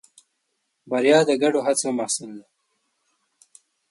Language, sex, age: Pashto, male, 19-29